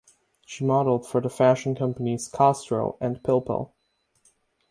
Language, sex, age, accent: English, male, 19-29, United States English; England English